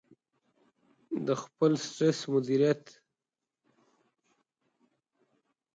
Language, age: Pashto, 30-39